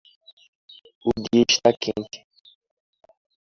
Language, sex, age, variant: Portuguese, male, under 19, Portuguese (Brasil)